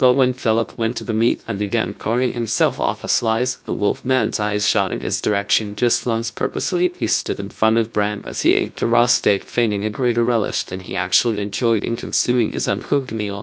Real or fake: fake